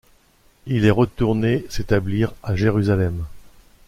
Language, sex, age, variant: French, male, 40-49, Français de métropole